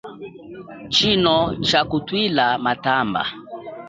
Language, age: Chokwe, 30-39